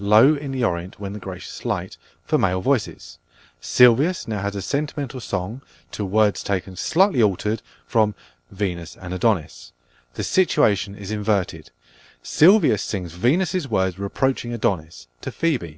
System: none